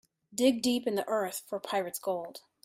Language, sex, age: English, female, 30-39